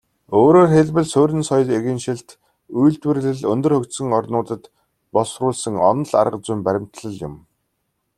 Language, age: Mongolian, 90+